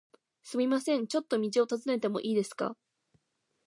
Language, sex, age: Japanese, female, under 19